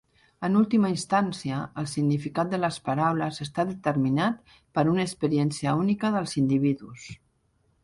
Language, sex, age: Catalan, female, 50-59